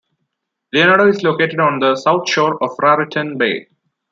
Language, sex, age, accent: English, male, 19-29, India and South Asia (India, Pakistan, Sri Lanka)